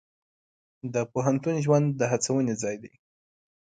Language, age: Pashto, 19-29